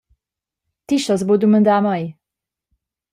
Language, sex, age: Romansh, female, 19-29